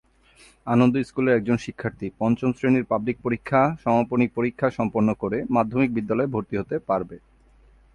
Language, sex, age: Bengali, male, 30-39